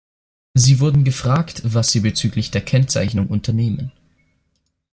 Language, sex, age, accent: German, male, 19-29, Österreichisches Deutsch